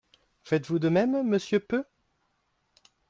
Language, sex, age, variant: French, male, 40-49, Français de métropole